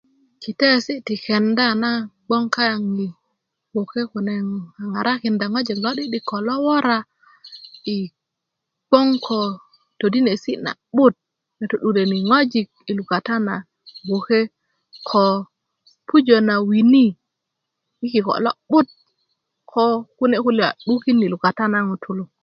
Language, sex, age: Kuku, female, 30-39